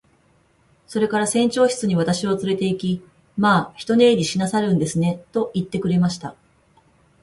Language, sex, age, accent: Japanese, female, 40-49, 関西弁